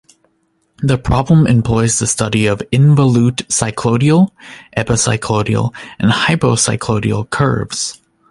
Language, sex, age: English, male, 19-29